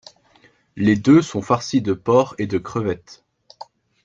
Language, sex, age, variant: French, male, 19-29, Français de métropole